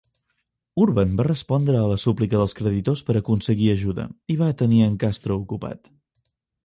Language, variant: Catalan, Septentrional